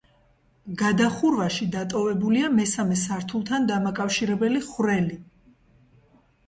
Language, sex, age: Georgian, female, 30-39